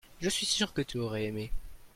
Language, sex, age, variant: French, male, under 19, Français de métropole